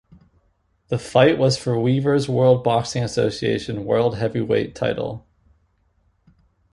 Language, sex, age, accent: English, male, 19-29, United States English